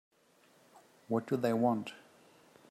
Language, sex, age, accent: English, male, 30-39, Australian English